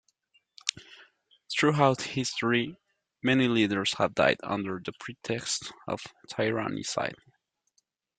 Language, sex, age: English, male, 19-29